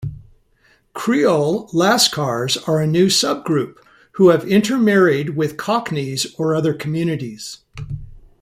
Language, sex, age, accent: English, male, 60-69, United States English